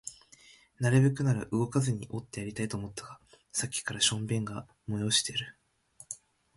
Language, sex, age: Japanese, male, 19-29